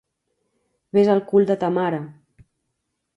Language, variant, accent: Catalan, Central, central